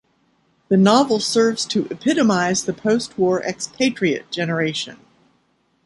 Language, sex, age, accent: English, female, 60-69, United States English